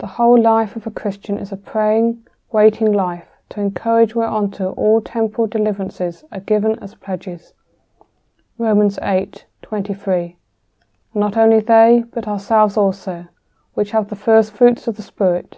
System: none